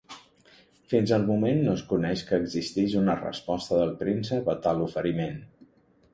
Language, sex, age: Catalan, male, 50-59